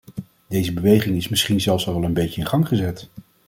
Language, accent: Dutch, Nederlands Nederlands